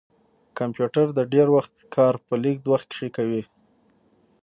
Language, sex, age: Pashto, male, 19-29